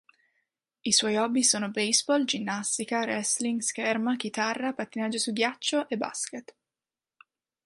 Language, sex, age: Italian, female, under 19